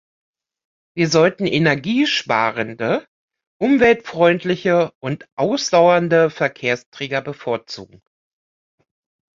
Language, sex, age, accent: German, female, 50-59, Deutschland Deutsch